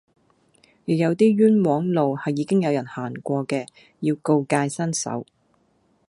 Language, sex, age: Cantonese, female, 40-49